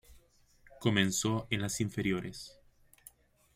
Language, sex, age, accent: Spanish, male, 19-29, América central